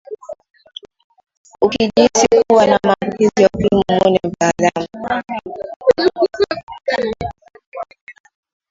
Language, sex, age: Swahili, female, 19-29